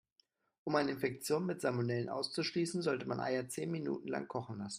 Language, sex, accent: German, male, Deutschland Deutsch